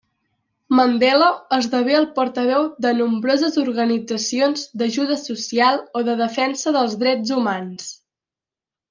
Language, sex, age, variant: Catalan, female, under 19, Central